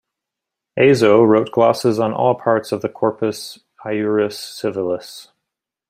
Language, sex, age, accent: English, male, 30-39, United States English